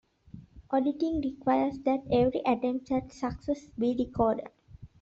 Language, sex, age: English, female, 19-29